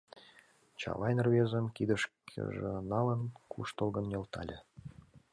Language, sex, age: Mari, male, 19-29